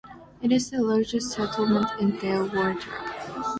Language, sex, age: English, female, 19-29